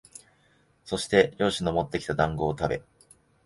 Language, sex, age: Japanese, male, 19-29